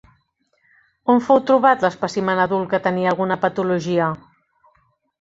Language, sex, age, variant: Catalan, female, 50-59, Central